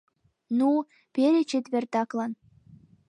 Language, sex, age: Mari, female, under 19